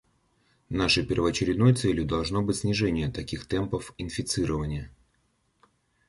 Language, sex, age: Russian, male, 30-39